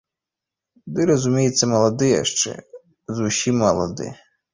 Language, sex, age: Belarusian, male, 19-29